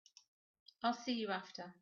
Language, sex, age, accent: English, female, 50-59, England English